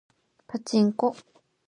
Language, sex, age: Japanese, female, 19-29